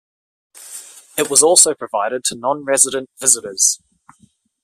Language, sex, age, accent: English, male, 19-29, Australian English